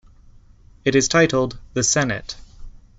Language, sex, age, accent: English, male, 30-39, Canadian English